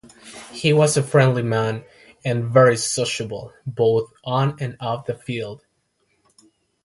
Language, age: English, 19-29